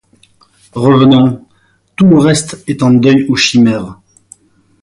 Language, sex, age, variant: French, male, 50-59, Français de métropole